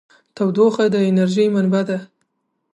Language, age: Pashto, 19-29